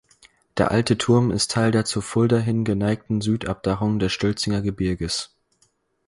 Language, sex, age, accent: German, male, under 19, Deutschland Deutsch